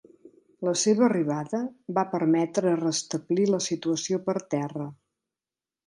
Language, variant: Catalan, Central